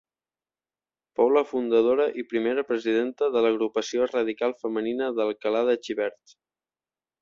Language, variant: Catalan, Central